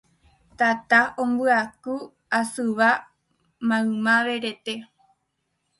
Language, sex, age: Guarani, female, 19-29